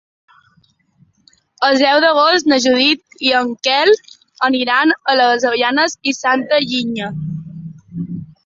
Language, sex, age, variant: Catalan, female, 19-29, Balear